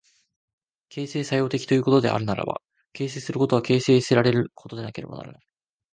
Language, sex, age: Japanese, male, under 19